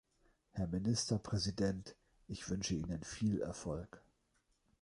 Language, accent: German, Deutschland Deutsch